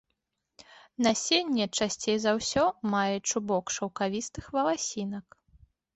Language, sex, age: Belarusian, female, 30-39